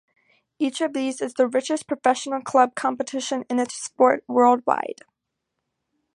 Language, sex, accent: English, female, United States English